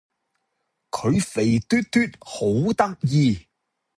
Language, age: Cantonese, 40-49